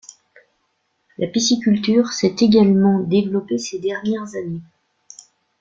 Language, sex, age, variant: French, female, 40-49, Français de métropole